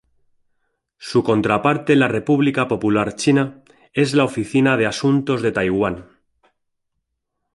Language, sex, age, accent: Spanish, male, 40-49, España: Centro-Sur peninsular (Madrid, Toledo, Castilla-La Mancha)